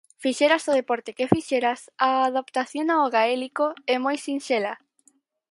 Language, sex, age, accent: Galician, female, under 19, Normativo (estándar)